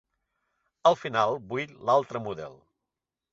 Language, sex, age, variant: Catalan, male, 60-69, Central